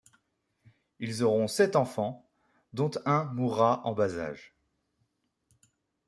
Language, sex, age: French, male, 30-39